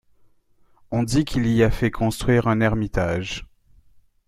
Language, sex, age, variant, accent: French, male, 40-49, Français des départements et régions d'outre-mer, Français de La Réunion